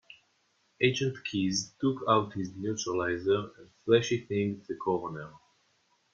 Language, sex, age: English, male, 19-29